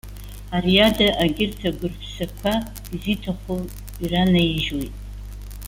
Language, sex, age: Abkhazian, female, 70-79